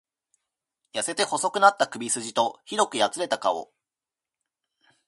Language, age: Japanese, 19-29